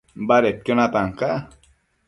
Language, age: Matsés, 19-29